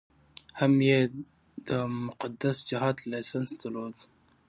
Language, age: Pashto, 19-29